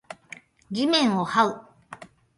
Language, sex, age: Japanese, female, 50-59